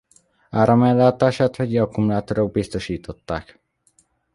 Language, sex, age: Hungarian, male, under 19